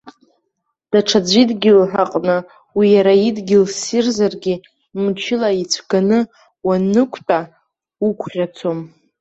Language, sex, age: Abkhazian, female, under 19